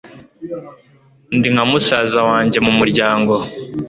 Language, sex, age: Kinyarwanda, male, 19-29